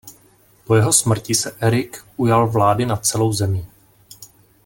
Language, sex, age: Czech, male, 30-39